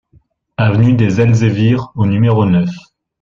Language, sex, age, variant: French, male, 19-29, Français de métropole